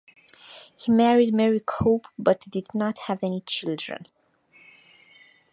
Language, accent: English, United States English